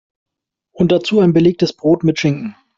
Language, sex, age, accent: German, male, 30-39, Deutschland Deutsch